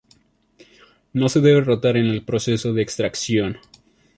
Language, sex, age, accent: Spanish, male, 19-29, México